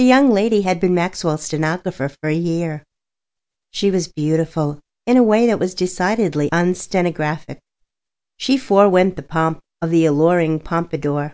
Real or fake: real